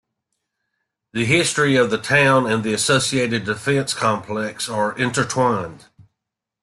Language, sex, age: English, male, 50-59